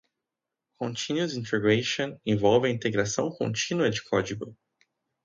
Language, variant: Portuguese, Portuguese (Brasil)